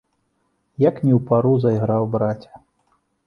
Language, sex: Belarusian, male